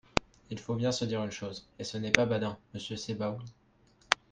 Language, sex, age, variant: French, male, under 19, Français de métropole